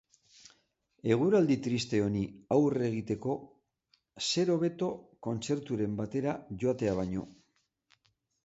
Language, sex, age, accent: Basque, male, 60-69, Mendebalekoa (Araba, Bizkaia, Gipuzkoako mendebaleko herri batzuk)